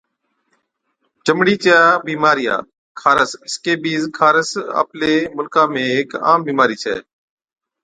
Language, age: Od, 50-59